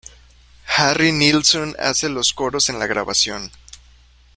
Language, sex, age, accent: Spanish, male, 19-29, México